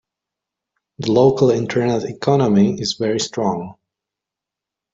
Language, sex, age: English, male, 19-29